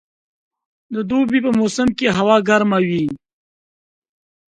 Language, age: Pashto, 19-29